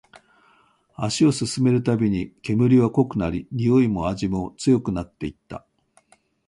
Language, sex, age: Japanese, male, 60-69